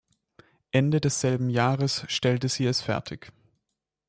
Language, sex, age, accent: German, male, 19-29, Deutschland Deutsch